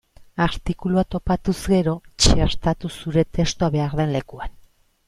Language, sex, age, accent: Basque, female, 40-49, Mendebalekoa (Araba, Bizkaia, Gipuzkoako mendebaleko herri batzuk)